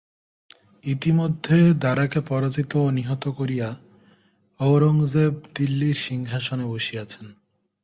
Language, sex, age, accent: Bengali, male, 19-29, প্রমিত